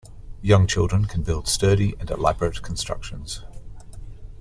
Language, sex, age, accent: English, male, 40-49, Australian English